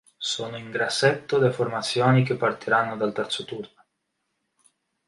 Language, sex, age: Italian, male, 19-29